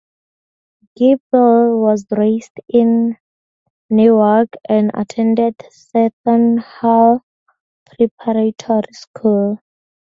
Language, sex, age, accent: English, female, 19-29, Southern African (South Africa, Zimbabwe, Namibia)